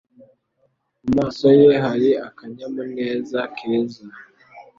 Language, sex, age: Kinyarwanda, male, under 19